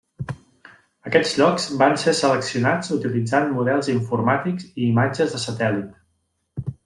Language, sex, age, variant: Catalan, male, 30-39, Central